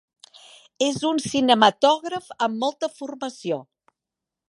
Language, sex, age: Catalan, female, 60-69